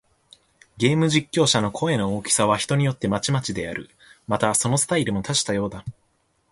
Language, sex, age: Japanese, male, under 19